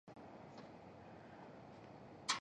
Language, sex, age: Japanese, female, 19-29